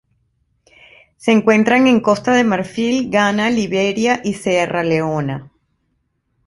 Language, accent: Spanish, Caribe: Cuba, Venezuela, Puerto Rico, República Dominicana, Panamá, Colombia caribeña, México caribeño, Costa del golfo de México